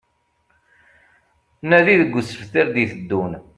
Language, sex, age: Kabyle, male, 40-49